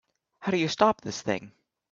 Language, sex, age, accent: English, male, under 19, United States English